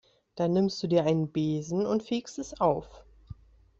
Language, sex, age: German, female, 30-39